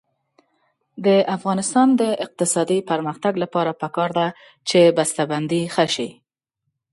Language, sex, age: Pashto, female, 30-39